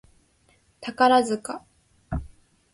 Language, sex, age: Japanese, female, under 19